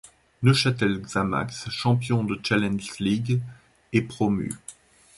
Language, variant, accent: French, Français d'Europe, Français d’Allemagne